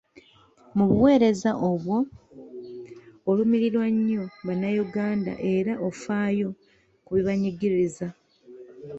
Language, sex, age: Ganda, female, 19-29